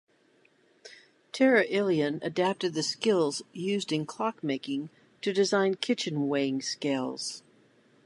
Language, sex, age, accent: English, female, 50-59, United States English